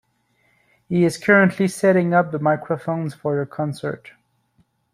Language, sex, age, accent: English, male, 19-29, Canadian English